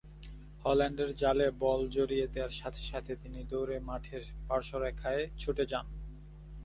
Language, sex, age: Bengali, female, 19-29